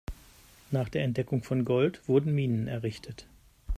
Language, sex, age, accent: German, male, 50-59, Deutschland Deutsch